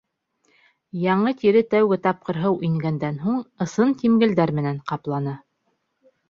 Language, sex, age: Bashkir, female, 30-39